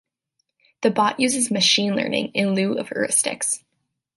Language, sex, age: English, female, 19-29